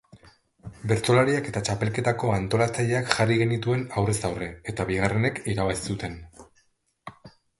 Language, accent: Basque, Mendebalekoa (Araba, Bizkaia, Gipuzkoako mendebaleko herri batzuk)